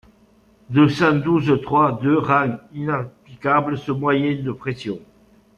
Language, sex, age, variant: French, male, 50-59, Français de métropole